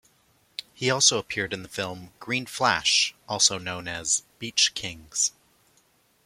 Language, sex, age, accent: English, male, 30-39, Canadian English